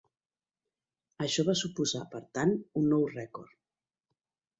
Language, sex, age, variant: Catalan, female, 40-49, Central